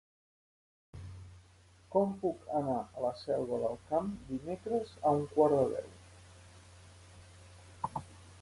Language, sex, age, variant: Catalan, male, 30-39, Central